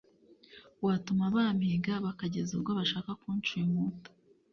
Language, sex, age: Kinyarwanda, female, 19-29